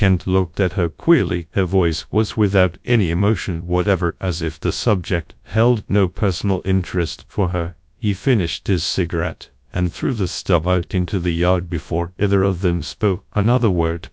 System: TTS, GradTTS